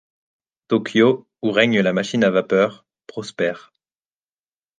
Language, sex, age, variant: French, male, 19-29, Français de métropole